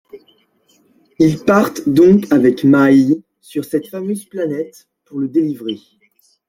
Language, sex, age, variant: French, male, 19-29, Français de métropole